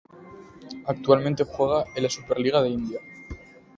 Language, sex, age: Spanish, male, 19-29